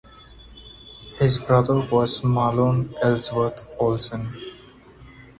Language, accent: English, India and South Asia (India, Pakistan, Sri Lanka)